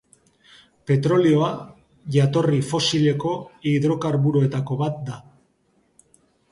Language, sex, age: Basque, male, 50-59